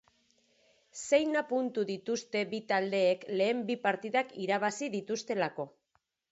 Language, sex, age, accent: Basque, female, 40-49, Mendebalekoa (Araba, Bizkaia, Gipuzkoako mendebaleko herri batzuk)